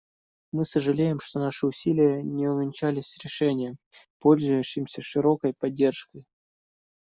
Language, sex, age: Russian, male, 19-29